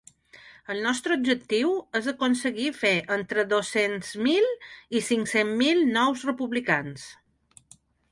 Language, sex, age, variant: Catalan, female, 40-49, Balear